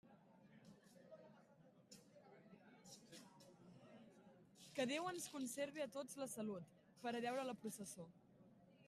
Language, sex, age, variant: Catalan, female, under 19, Central